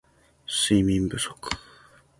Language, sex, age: Japanese, male, 19-29